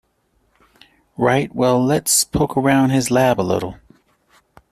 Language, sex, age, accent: English, male, 40-49, United States English